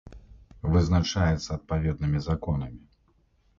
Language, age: Belarusian, 30-39